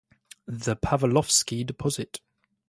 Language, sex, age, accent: English, male, 19-29, England English